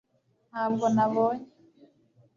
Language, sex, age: Kinyarwanda, female, 19-29